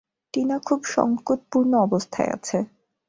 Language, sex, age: Bengali, female, under 19